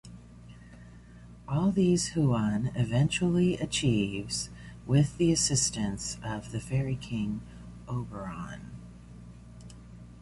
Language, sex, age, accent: English, female, 60-69, United States English